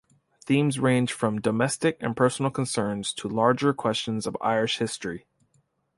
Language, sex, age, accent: English, male, 19-29, United States English